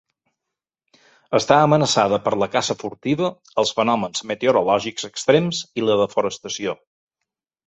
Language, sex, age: Catalan, male, 50-59